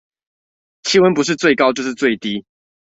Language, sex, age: Chinese, male, 19-29